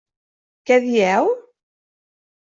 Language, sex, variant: Catalan, female, Central